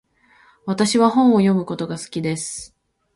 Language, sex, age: Japanese, female, 19-29